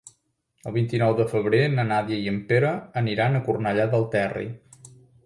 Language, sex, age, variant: Catalan, male, 40-49, Central